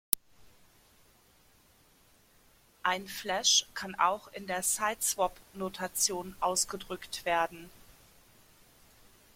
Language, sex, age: German, female, 40-49